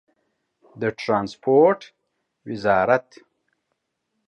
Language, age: Pashto, 50-59